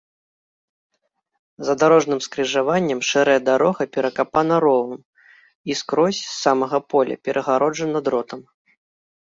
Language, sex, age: Belarusian, male, 30-39